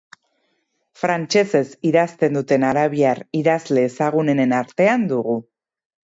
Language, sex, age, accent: Basque, female, 30-39, Erdialdekoa edo Nafarra (Gipuzkoa, Nafarroa)